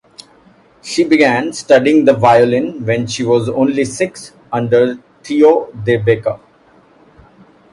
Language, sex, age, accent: English, male, 30-39, India and South Asia (India, Pakistan, Sri Lanka)